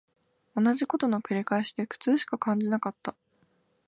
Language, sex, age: Japanese, female, 19-29